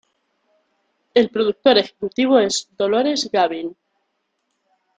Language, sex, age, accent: Spanish, female, 30-39, España: Centro-Sur peninsular (Madrid, Toledo, Castilla-La Mancha)